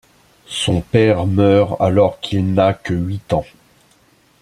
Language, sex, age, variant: French, male, 50-59, Français de métropole